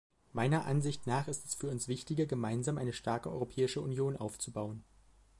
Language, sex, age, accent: German, male, 19-29, Deutschland Deutsch